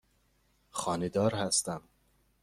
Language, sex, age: Persian, male, 19-29